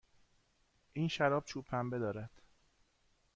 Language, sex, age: Persian, male, 40-49